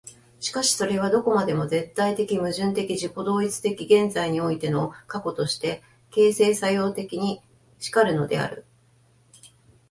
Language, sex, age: Japanese, female, 50-59